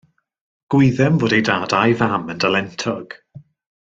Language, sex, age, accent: Welsh, male, 30-39, Y Deyrnas Unedig Cymraeg